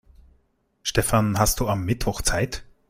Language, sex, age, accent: German, male, 19-29, Österreichisches Deutsch